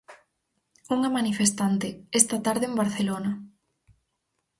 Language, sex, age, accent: Galician, female, 19-29, Normativo (estándar)